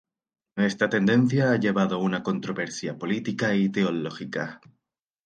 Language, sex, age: Spanish, male, 19-29